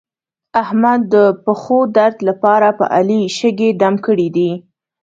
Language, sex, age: Pashto, female, 19-29